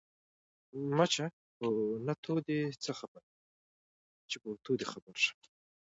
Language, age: Pashto, 19-29